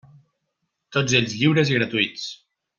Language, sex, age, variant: Catalan, male, 30-39, Central